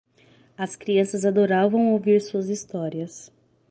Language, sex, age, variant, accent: Portuguese, female, 30-39, Portuguese (Brasil), Paulista